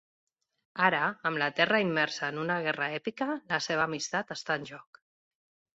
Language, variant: Catalan, Central